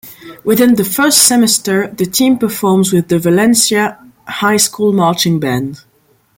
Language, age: English, 19-29